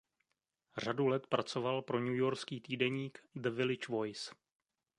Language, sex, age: Czech, male, 30-39